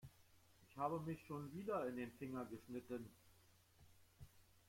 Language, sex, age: German, male, 50-59